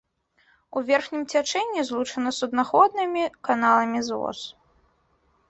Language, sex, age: Belarusian, female, under 19